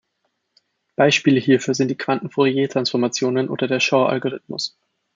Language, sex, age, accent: German, male, 19-29, Österreichisches Deutsch